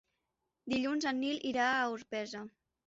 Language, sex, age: Catalan, female, under 19